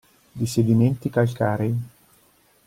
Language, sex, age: Italian, male, 40-49